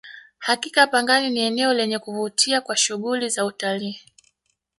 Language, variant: Swahili, Kiswahili cha Bara ya Tanzania